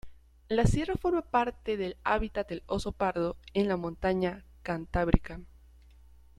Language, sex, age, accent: Spanish, female, under 19, Andino-Pacífico: Colombia, Perú, Ecuador, oeste de Bolivia y Venezuela andina